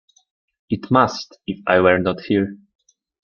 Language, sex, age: English, male, 19-29